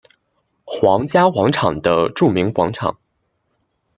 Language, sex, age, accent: Chinese, male, 19-29, 出生地：山东省